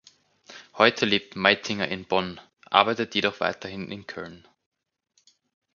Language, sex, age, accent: German, male, 19-29, Österreichisches Deutsch